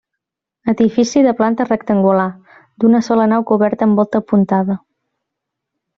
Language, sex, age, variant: Catalan, female, 19-29, Central